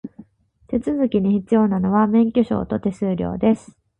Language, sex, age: Japanese, female, 19-29